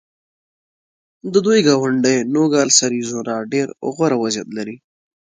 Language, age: Pashto, under 19